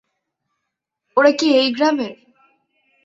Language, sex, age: Bengali, female, 19-29